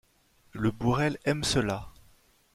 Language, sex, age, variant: French, male, 30-39, Français de métropole